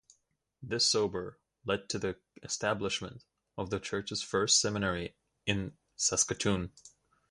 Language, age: English, 19-29